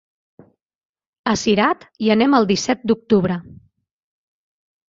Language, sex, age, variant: Catalan, female, 40-49, Central